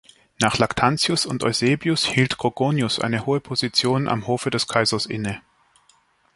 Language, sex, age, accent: German, male, 19-29, Schweizerdeutsch